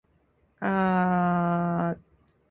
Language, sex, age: Indonesian, female, 19-29